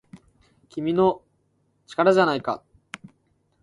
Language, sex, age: Japanese, male, 19-29